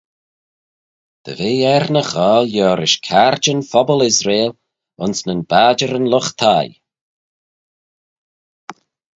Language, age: Manx, 40-49